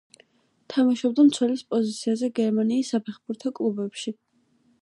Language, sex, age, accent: Georgian, female, under 19, მშვიდი